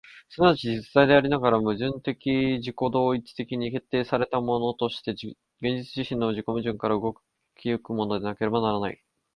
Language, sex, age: Japanese, male, 19-29